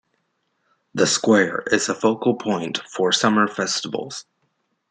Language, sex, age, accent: English, male, under 19, United States English